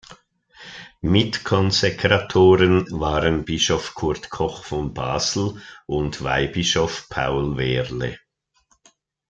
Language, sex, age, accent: German, male, 60-69, Schweizerdeutsch